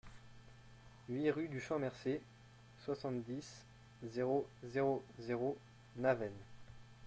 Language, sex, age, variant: French, male, 19-29, Français de métropole